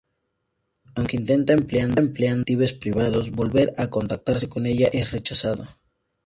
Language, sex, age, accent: Spanish, male, 19-29, México